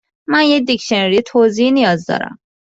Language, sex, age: Persian, female, 30-39